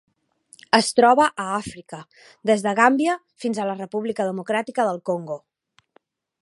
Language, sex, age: Catalan, female, 30-39